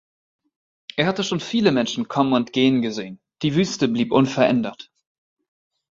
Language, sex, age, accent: German, male, 19-29, Deutschland Deutsch